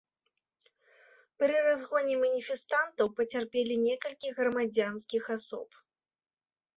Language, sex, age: Belarusian, female, 30-39